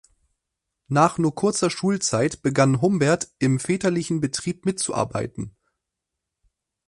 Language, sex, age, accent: German, male, 19-29, Deutschland Deutsch